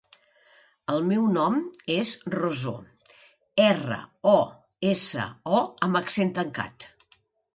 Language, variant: Catalan, Nord-Occidental